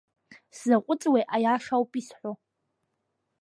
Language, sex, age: Abkhazian, female, under 19